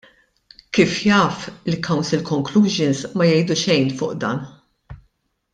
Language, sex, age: Maltese, female, 50-59